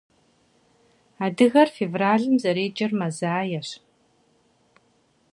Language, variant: Kabardian, Адыгэбзэ (Къэбэрдей, Кирил, Урысей)